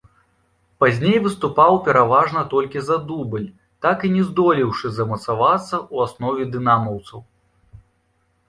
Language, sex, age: Belarusian, male, 19-29